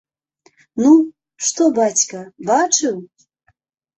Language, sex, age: Belarusian, female, 50-59